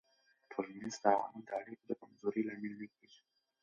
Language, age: Pashto, under 19